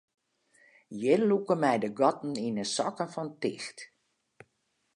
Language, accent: Western Frisian, Klaaifrysk